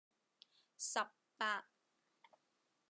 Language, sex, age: Cantonese, female, 30-39